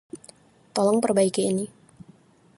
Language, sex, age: Indonesian, female, 19-29